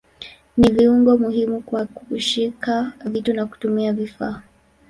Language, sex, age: Swahili, female, 19-29